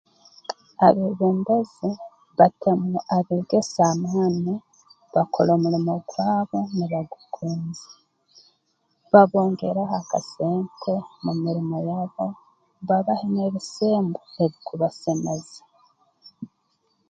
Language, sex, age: Tooro, female, 40-49